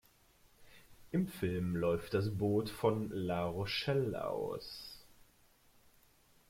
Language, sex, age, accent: German, male, 19-29, Deutschland Deutsch